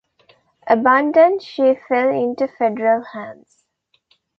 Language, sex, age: English, female, 19-29